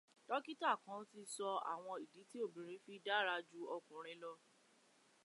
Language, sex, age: Yoruba, female, 19-29